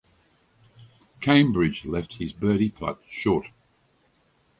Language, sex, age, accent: English, male, 70-79, Australian English